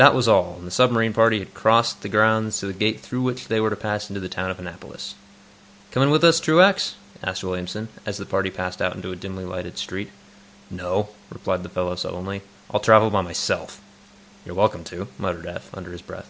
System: none